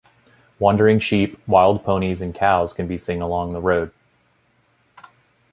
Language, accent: English, United States English